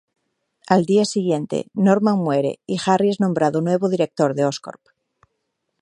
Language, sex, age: Spanish, female, 30-39